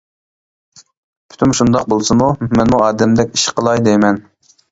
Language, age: Uyghur, 19-29